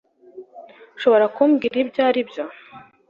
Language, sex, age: Kinyarwanda, female, 19-29